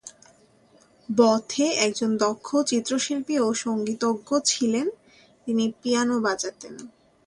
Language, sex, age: Bengali, female, 19-29